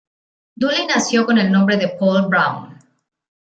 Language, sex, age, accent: Spanish, female, 40-49, México